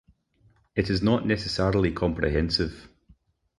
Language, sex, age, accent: English, male, 30-39, Scottish English